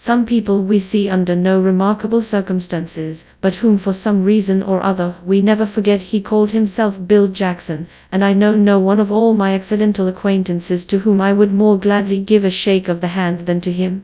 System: TTS, FastPitch